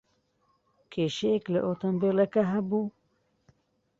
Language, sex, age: Central Kurdish, female, 30-39